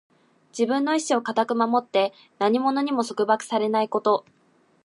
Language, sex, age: Japanese, female, 19-29